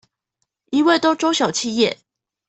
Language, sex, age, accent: Chinese, female, 19-29, 出生地：臺北市